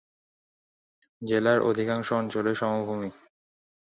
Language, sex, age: Bengali, male, 19-29